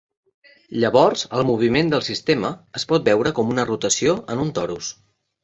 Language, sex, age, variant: Catalan, male, 30-39, Central